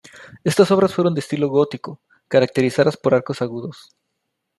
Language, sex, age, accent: Spanish, male, 30-39, México